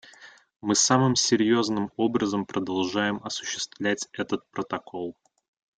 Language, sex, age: Russian, male, 30-39